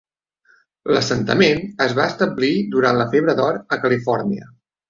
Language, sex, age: Catalan, male, 30-39